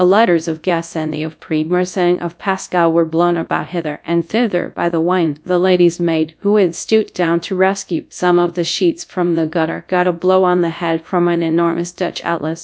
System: TTS, GradTTS